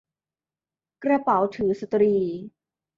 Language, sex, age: Thai, female, 19-29